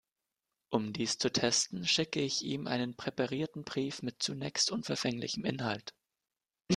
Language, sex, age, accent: German, male, 19-29, Deutschland Deutsch